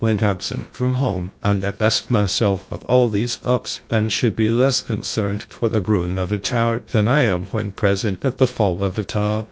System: TTS, GlowTTS